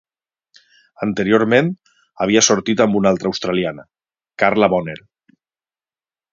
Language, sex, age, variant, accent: Catalan, male, 40-49, Valencià septentrional, valencià